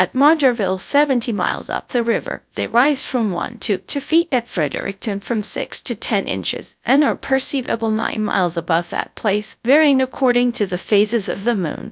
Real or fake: fake